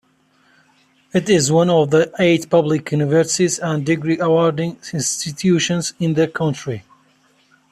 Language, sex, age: English, male, 30-39